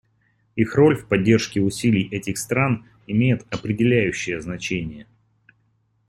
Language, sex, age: Russian, male, 19-29